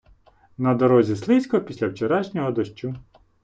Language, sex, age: Ukrainian, male, 30-39